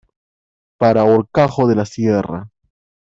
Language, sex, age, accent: Spanish, male, 19-29, Andino-Pacífico: Colombia, Perú, Ecuador, oeste de Bolivia y Venezuela andina